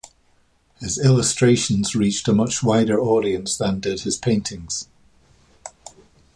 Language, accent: English, Irish English